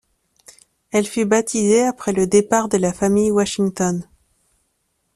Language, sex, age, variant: French, female, 30-39, Français de métropole